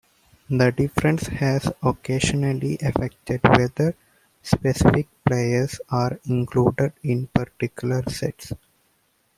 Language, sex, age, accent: English, male, 19-29, United States English